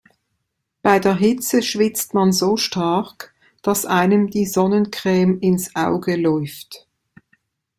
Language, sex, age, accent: German, female, 50-59, Schweizerdeutsch